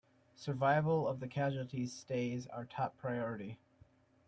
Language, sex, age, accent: English, male, 19-29, United States English